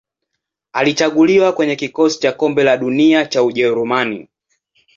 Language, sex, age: Swahili, male, 19-29